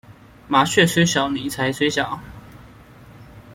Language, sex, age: Chinese, male, 19-29